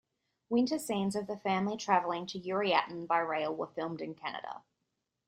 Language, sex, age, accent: English, female, 19-29, Australian English